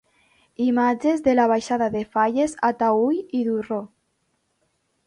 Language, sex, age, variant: Catalan, female, under 19, Valencià meridional